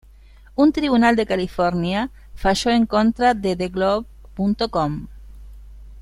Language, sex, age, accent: Spanish, female, 60-69, Rioplatense: Argentina, Uruguay, este de Bolivia, Paraguay